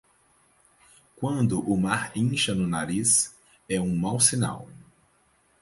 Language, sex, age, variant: Portuguese, male, 30-39, Portuguese (Brasil)